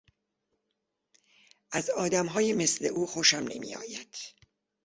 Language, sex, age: Persian, female, 60-69